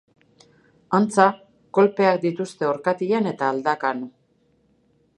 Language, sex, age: Basque, female, 50-59